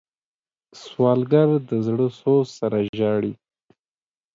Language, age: Pashto, 19-29